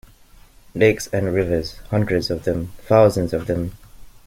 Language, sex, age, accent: English, male, 19-29, England English